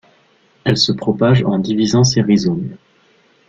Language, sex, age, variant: French, male, 19-29, Français de métropole